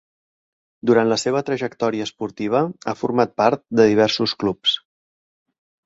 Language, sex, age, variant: Catalan, male, 40-49, Central